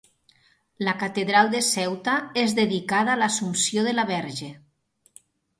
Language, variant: Catalan, Nord-Occidental